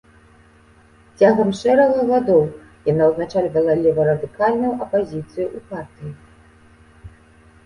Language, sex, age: Belarusian, female, 19-29